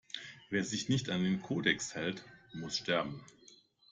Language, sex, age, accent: German, male, 50-59, Deutschland Deutsch